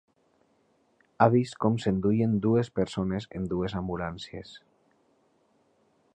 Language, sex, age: Catalan, male, 30-39